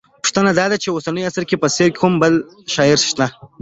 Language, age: Pashto, 19-29